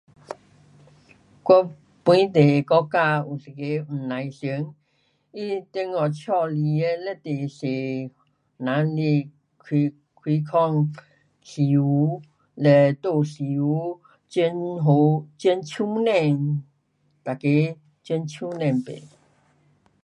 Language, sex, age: Pu-Xian Chinese, female, 70-79